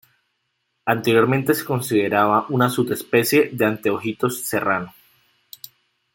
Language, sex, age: Spanish, male, 19-29